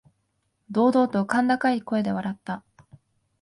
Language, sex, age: Japanese, female, 19-29